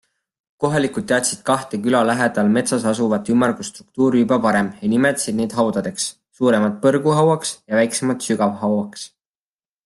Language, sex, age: Estonian, male, 19-29